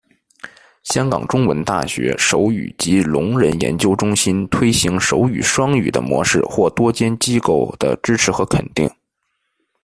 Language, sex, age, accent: Chinese, male, 19-29, 出生地：北京市